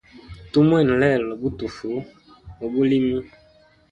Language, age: Hemba, 19-29